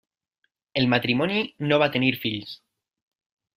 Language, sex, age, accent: Catalan, male, 19-29, valencià